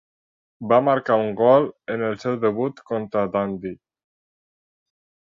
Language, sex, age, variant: Catalan, male, under 19, Nord-Occidental